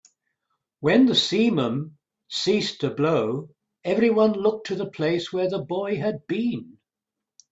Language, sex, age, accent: English, male, 70-79, England English